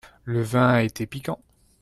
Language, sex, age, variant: French, male, 19-29, Français de métropole